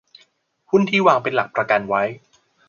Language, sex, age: Thai, male, 40-49